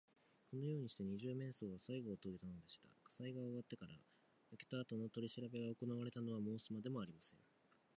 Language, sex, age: Japanese, male, 19-29